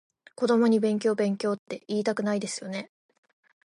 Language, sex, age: Japanese, female, 19-29